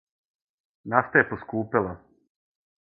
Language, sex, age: Serbian, male, 30-39